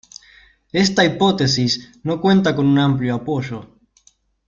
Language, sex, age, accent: Spanish, male, 19-29, Rioplatense: Argentina, Uruguay, este de Bolivia, Paraguay